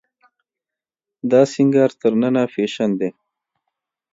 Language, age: Pashto, 30-39